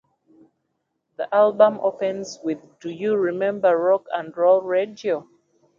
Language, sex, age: English, female, 30-39